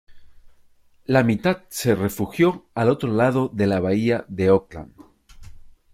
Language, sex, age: Spanish, male, 40-49